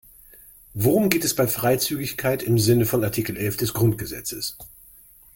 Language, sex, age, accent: German, male, 50-59, Deutschland Deutsch